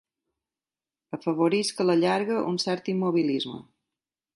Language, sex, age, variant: Catalan, female, 50-59, Balear